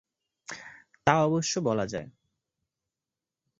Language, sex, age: Bengali, male, 19-29